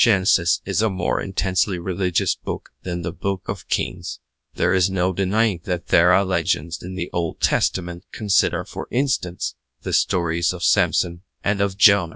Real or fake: fake